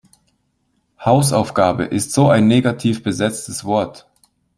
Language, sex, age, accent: German, male, 30-39, Schweizerdeutsch